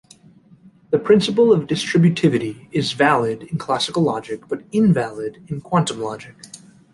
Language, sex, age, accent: English, male, 19-29, United States English